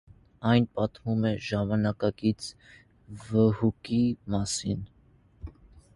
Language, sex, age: Armenian, male, 19-29